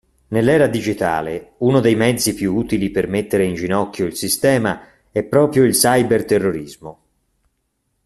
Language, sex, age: Italian, male, 40-49